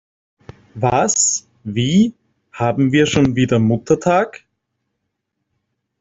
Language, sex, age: German, male, 30-39